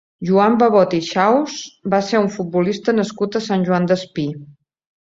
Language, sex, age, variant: Catalan, female, 50-59, Central